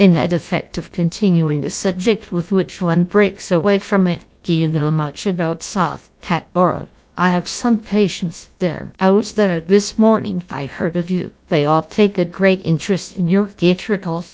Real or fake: fake